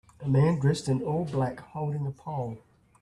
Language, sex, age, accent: English, male, 60-69, Australian English